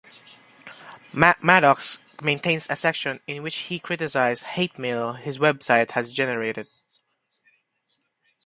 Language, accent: English, Filipino